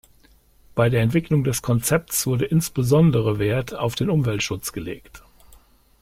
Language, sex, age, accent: German, male, 60-69, Deutschland Deutsch